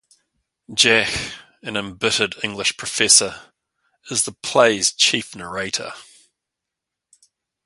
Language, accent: English, New Zealand English